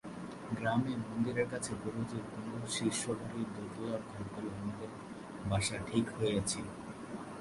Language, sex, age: Bengali, male, 19-29